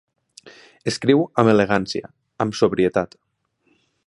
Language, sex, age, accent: Catalan, male, 19-29, Ebrenc